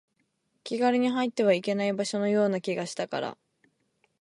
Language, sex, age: Japanese, female, 19-29